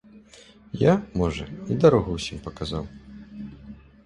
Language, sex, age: Belarusian, male, 30-39